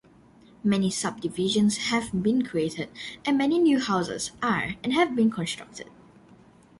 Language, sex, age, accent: English, male, under 19, Singaporean English